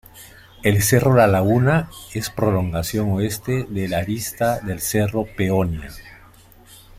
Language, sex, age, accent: Spanish, male, 50-59, Andino-Pacífico: Colombia, Perú, Ecuador, oeste de Bolivia y Venezuela andina